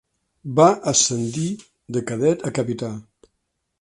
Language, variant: Catalan, Central